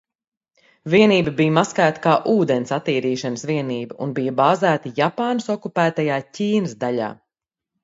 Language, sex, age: Latvian, female, 40-49